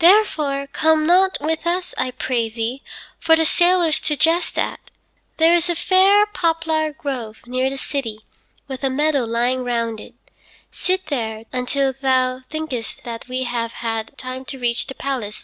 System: none